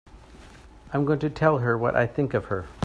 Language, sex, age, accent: English, male, 50-59, Canadian English